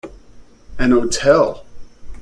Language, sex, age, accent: English, male, 40-49, United States English